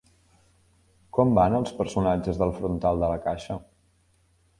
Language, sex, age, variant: Catalan, male, 19-29, Septentrional